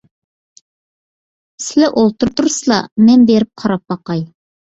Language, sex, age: Uyghur, female, 30-39